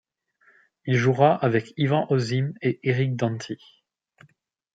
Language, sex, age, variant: French, male, 19-29, Français de métropole